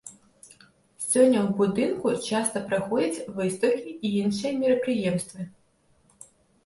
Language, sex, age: Belarusian, female, 19-29